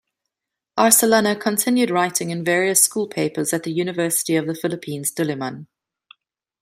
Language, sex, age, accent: English, female, 30-39, Southern African (South Africa, Zimbabwe, Namibia)